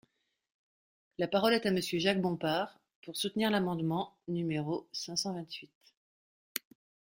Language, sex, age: French, female, 50-59